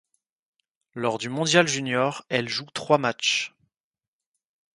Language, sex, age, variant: French, male, 19-29, Français de métropole